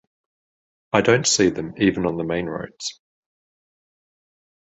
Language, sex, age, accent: English, male, 30-39, Australian English